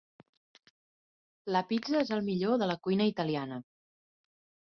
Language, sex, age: Catalan, female, 19-29